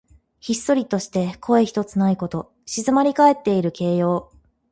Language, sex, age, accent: Japanese, female, 30-39, 標準語